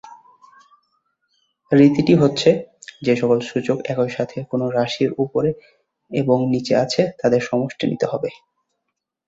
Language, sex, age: Bengali, male, under 19